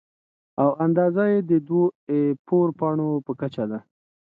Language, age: Pashto, 30-39